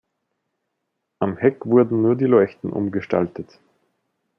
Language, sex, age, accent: German, male, 19-29, Österreichisches Deutsch